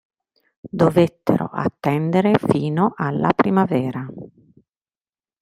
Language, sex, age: Italian, female, 40-49